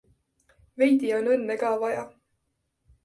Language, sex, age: Estonian, female, 19-29